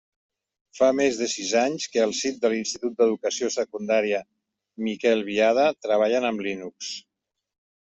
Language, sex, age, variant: Catalan, male, 50-59, Central